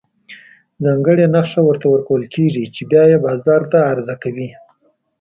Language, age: Pashto, 40-49